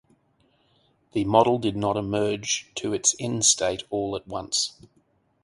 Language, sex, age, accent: English, male, 40-49, Australian English